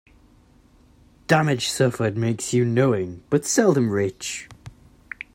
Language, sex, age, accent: English, male, under 19, England English